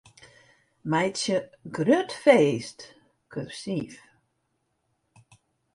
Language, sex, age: Western Frisian, female, 60-69